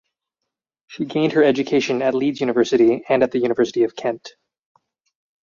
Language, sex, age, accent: English, male, 30-39, United States English